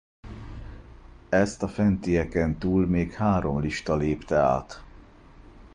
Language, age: Hungarian, 40-49